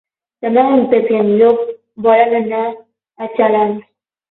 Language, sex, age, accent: Catalan, female, 19-29, central; nord-occidental; valencià; aprenent (recent, des del castellà); aprenent (recent, des d'altres llengües)